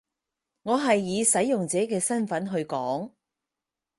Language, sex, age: Cantonese, female, 30-39